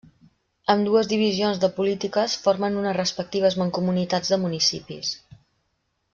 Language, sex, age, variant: Catalan, female, 50-59, Central